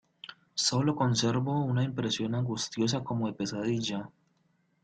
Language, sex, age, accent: Spanish, male, 30-39, Caribe: Cuba, Venezuela, Puerto Rico, República Dominicana, Panamá, Colombia caribeña, México caribeño, Costa del golfo de México